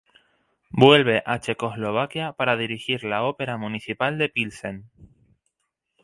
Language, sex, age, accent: Spanish, male, 19-29, España: Islas Canarias